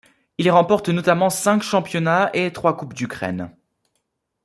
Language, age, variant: French, 19-29, Français de métropole